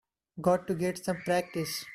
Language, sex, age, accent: English, male, 19-29, India and South Asia (India, Pakistan, Sri Lanka)